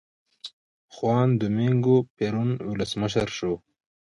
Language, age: Pashto, 19-29